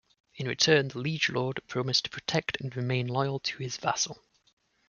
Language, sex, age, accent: English, male, 30-39, England English